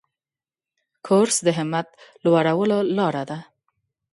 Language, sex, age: Pashto, female, 30-39